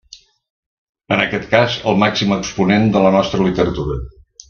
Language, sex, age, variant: Catalan, male, 70-79, Central